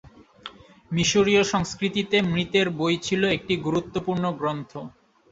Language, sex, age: Bengali, male, 19-29